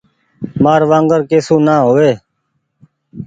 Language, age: Goaria, 19-29